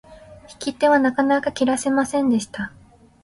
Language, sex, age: Japanese, female, 19-29